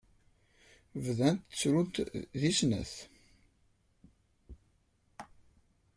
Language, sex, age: Kabyle, male, 19-29